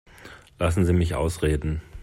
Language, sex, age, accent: German, male, 40-49, Deutschland Deutsch